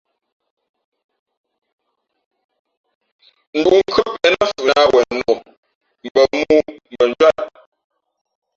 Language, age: Fe'fe', 50-59